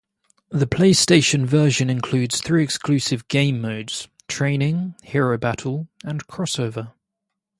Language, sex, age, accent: English, male, 19-29, England English